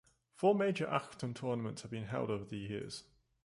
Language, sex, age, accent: English, male, 19-29, England English